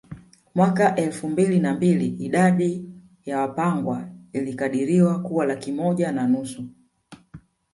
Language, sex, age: Swahili, female, 40-49